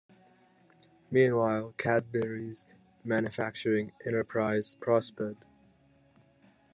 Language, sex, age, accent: English, male, 19-29, Canadian English